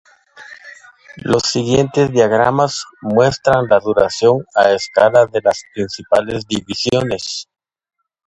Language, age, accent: Spanish, 50-59, América central